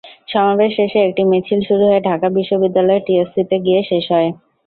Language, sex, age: Bengali, female, 19-29